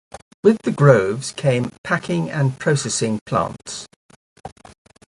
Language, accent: English, England English